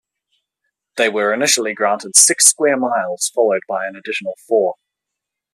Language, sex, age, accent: English, male, 19-29, Australian English